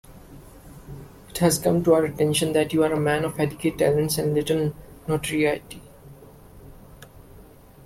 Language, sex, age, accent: English, male, 19-29, India and South Asia (India, Pakistan, Sri Lanka)